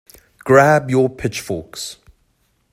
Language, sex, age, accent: English, male, 30-39, Southern African (South Africa, Zimbabwe, Namibia)